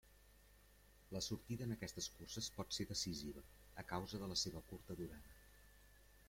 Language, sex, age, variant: Catalan, male, 50-59, Central